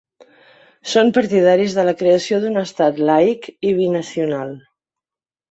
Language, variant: Catalan, Central